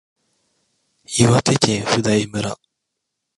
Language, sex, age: Japanese, male, 19-29